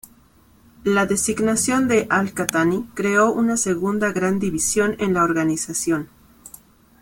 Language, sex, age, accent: Spanish, female, 30-39, México